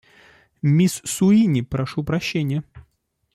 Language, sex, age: Russian, male, 30-39